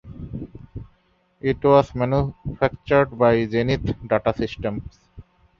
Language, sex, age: English, male, 19-29